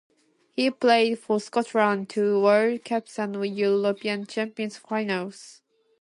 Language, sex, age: English, female, under 19